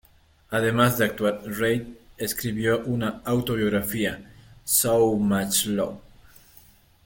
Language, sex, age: Spanish, male, 30-39